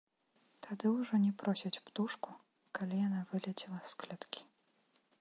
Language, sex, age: Belarusian, female, 19-29